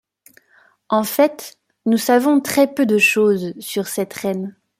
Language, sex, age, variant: French, female, 19-29, Français de métropole